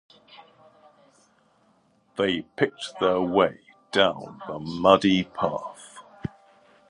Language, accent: English, England English